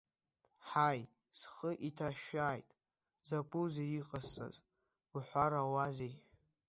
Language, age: Abkhazian, under 19